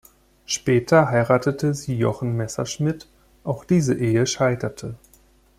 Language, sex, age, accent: German, male, 30-39, Deutschland Deutsch